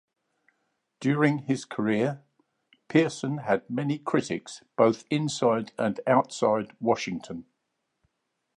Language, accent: English, England English